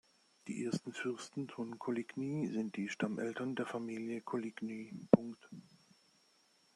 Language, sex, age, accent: German, male, 50-59, Deutschland Deutsch